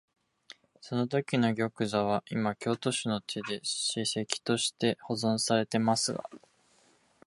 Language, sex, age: Japanese, male, under 19